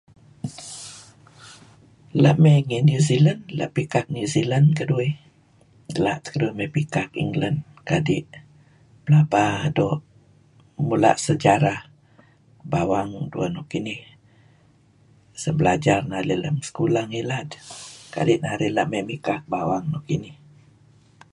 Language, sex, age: Kelabit, female, 60-69